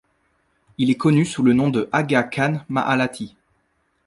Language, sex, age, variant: French, male, 19-29, Français de métropole